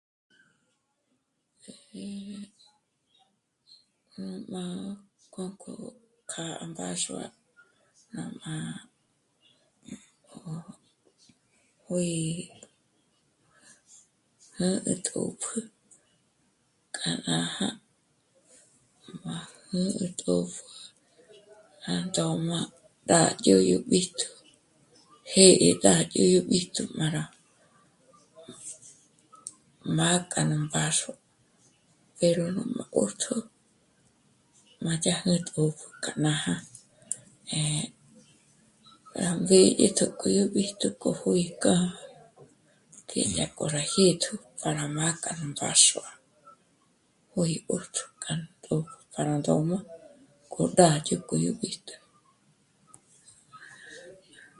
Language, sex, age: Michoacán Mazahua, female, 19-29